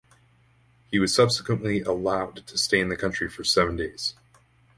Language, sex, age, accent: English, male, 19-29, Canadian English